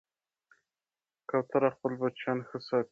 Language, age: Pashto, 19-29